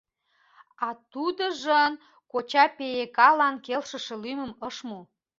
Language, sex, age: Mari, female, 40-49